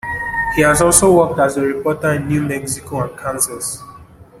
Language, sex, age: English, male, 19-29